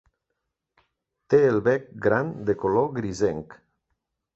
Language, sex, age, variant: Catalan, male, 40-49, Nord-Occidental